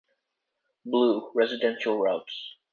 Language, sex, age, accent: English, male, 19-29, United States English